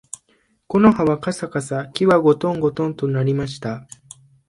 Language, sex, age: Japanese, male, 19-29